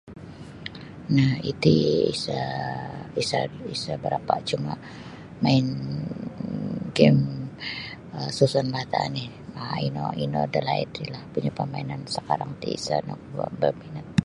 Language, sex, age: Sabah Bisaya, female, 50-59